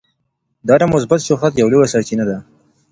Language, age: Pashto, 19-29